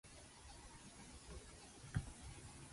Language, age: Japanese, 19-29